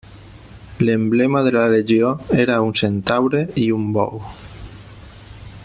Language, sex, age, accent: Catalan, male, 40-49, valencià